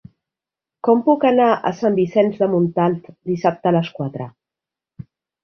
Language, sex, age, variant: Catalan, female, 40-49, Nord-Occidental